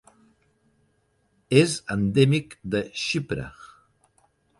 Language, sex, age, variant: Catalan, male, 30-39, Central